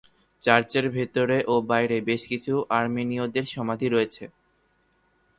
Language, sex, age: Bengali, male, under 19